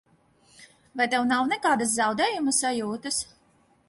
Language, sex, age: Latvian, female, 40-49